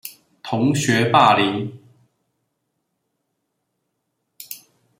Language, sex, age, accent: Chinese, male, 30-39, 出生地：彰化縣